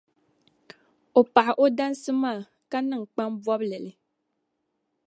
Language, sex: Dagbani, female